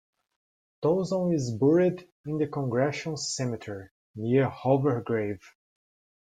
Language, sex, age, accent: English, male, 30-39, United States English